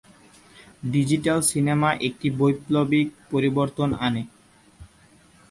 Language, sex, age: Bengali, male, 19-29